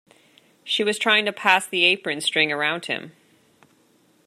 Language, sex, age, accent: English, female, 19-29, Canadian English